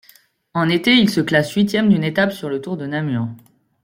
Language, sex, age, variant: French, female, 30-39, Français de métropole